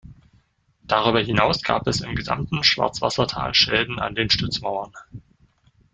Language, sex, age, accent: German, male, 30-39, Deutschland Deutsch